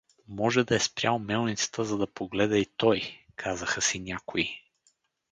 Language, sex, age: Bulgarian, male, 30-39